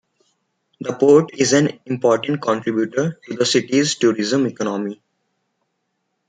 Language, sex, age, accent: English, male, 19-29, India and South Asia (India, Pakistan, Sri Lanka)